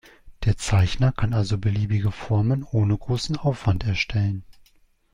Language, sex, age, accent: German, male, 30-39, Deutschland Deutsch